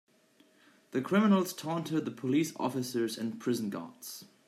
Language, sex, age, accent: English, male, 19-29, United States English